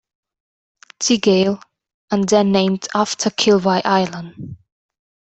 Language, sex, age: English, female, 19-29